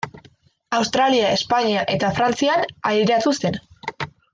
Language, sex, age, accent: Basque, female, under 19, Erdialdekoa edo Nafarra (Gipuzkoa, Nafarroa)